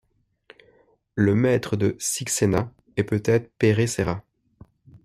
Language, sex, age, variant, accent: French, male, 19-29, Français d'Europe, Français de Belgique